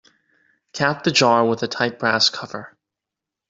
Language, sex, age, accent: English, male, 19-29, United States English